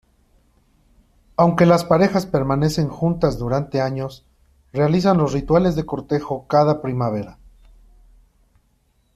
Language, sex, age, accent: Spanish, male, 30-39, México